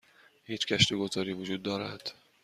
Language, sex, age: Persian, male, 30-39